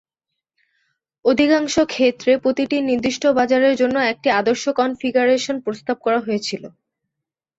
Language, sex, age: Bengali, female, 19-29